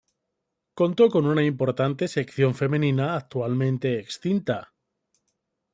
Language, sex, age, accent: Spanish, male, 40-49, España: Norte peninsular (Asturias, Castilla y León, Cantabria, País Vasco, Navarra, Aragón, La Rioja, Guadalajara, Cuenca)